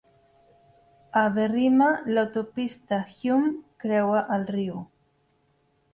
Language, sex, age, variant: Catalan, female, 40-49, Central